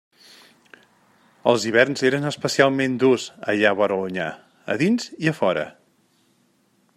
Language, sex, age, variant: Catalan, male, 40-49, Central